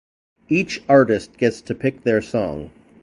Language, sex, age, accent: English, male, 40-49, Canadian English